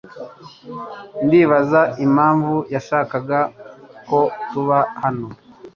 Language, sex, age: Kinyarwanda, male, 30-39